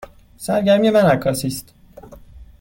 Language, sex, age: Persian, male, 19-29